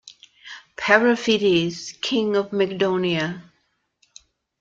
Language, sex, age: English, female, 70-79